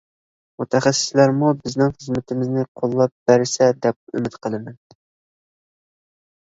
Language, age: Uyghur, 19-29